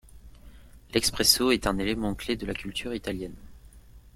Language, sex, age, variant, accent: French, male, 19-29, Français d'Europe, Français de Belgique